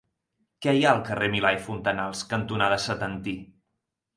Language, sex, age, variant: Catalan, male, 19-29, Central